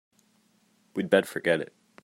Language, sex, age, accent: English, male, 19-29, United States English